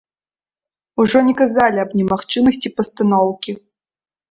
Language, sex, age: Belarusian, female, 19-29